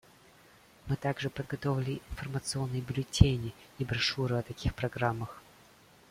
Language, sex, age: Russian, male, 19-29